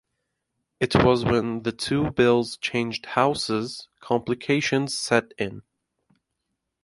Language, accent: English, United States English